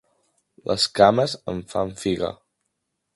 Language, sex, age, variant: Catalan, male, under 19, Central